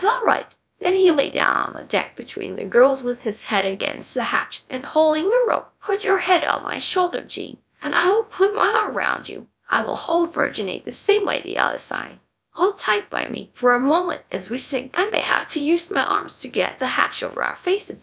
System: TTS, GradTTS